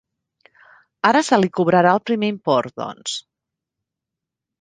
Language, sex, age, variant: Catalan, female, 40-49, Central